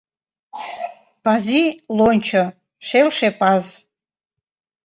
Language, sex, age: Mari, female, 19-29